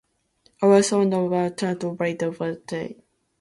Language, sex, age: English, female, 19-29